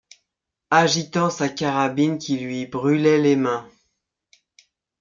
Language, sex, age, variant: French, male, 30-39, Français de métropole